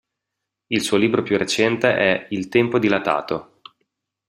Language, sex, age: Italian, male, 30-39